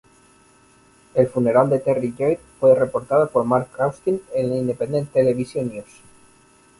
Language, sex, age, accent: Spanish, male, 19-29, España: Norte peninsular (Asturias, Castilla y León, Cantabria, País Vasco, Navarra, Aragón, La Rioja, Guadalajara, Cuenca)